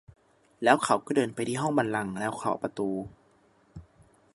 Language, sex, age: Thai, male, 19-29